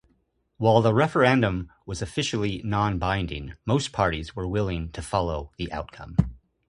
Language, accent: English, United States English